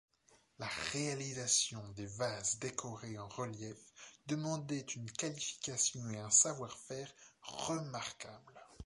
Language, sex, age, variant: French, male, 19-29, Français de métropole